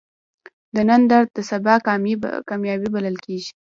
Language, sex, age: Pashto, female, under 19